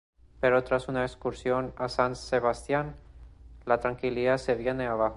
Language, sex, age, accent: Spanish, male, 19-29, Andino-Pacífico: Colombia, Perú, Ecuador, oeste de Bolivia y Venezuela andina